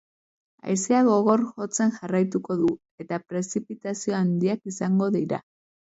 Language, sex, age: Basque, female, 30-39